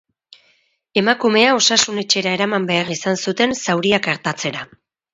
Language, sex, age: Basque, female, 40-49